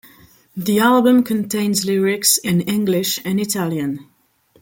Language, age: English, 19-29